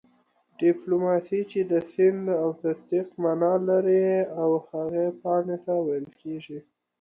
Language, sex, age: Pashto, male, 19-29